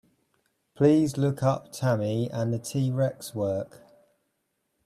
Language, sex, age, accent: English, male, 30-39, England English